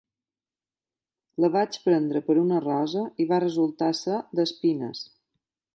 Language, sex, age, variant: Catalan, female, 50-59, Balear